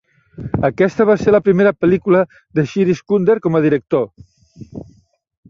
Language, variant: Catalan, Central